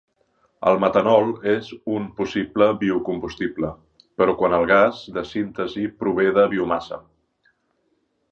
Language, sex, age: Catalan, male, 40-49